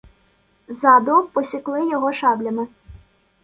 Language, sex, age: Ukrainian, female, 19-29